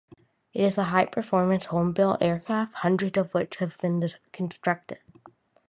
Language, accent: English, United States English